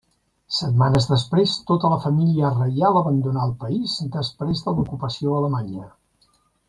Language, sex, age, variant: Catalan, male, 70-79, Central